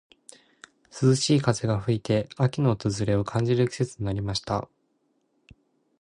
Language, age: Japanese, 19-29